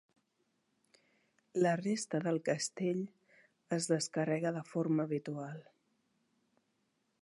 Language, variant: Catalan, Central